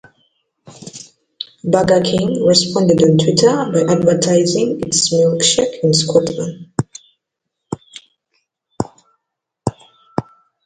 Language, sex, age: English, female, 19-29